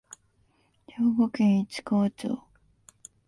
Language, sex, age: Japanese, female, 19-29